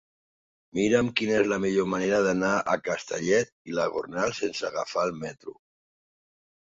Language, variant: Catalan, Central